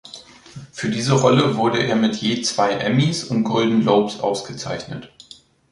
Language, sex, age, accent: German, male, 19-29, Deutschland Deutsch